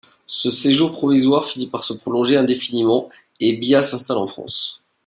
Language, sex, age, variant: French, male, 30-39, Français de métropole